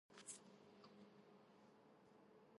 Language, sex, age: Georgian, female, 19-29